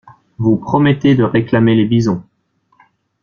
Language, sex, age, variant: French, male, 19-29, Français de métropole